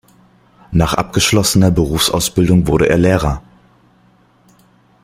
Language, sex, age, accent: German, male, 30-39, Deutschland Deutsch